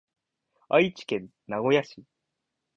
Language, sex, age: Japanese, male, 19-29